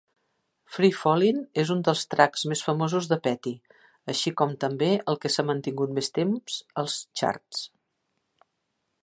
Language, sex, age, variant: Catalan, female, 60-69, Central